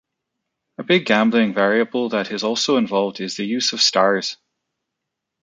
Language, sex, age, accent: English, male, 30-39, Canadian English